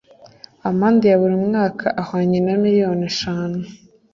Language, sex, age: Kinyarwanda, female, 19-29